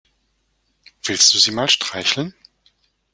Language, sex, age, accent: German, male, 50-59, Deutschland Deutsch